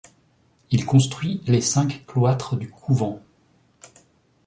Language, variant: French, Français de métropole